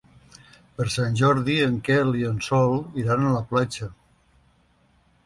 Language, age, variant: Catalan, 60-69, Central